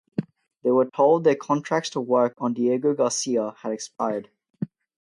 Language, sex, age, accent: English, male, under 19, Australian English